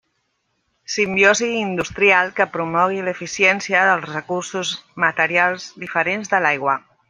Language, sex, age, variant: Catalan, male, 50-59, Central